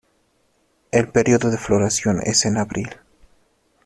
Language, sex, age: Spanish, male, 19-29